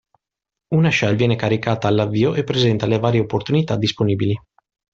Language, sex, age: Italian, male, 30-39